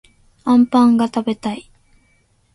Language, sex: Japanese, female